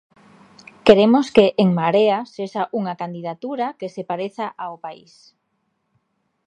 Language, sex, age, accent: Galician, female, 40-49, Atlántico (seseo e gheada)